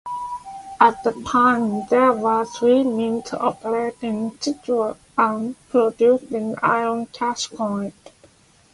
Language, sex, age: English, female, 30-39